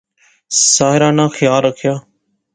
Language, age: Pahari-Potwari, 19-29